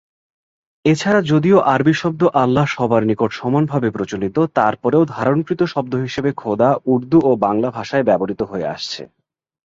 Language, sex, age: Bengali, male, 19-29